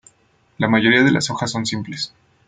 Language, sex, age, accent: Spanish, male, 30-39, México